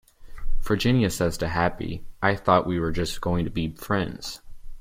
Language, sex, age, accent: English, male, 19-29, United States English